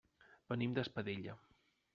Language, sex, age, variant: Catalan, male, 30-39, Central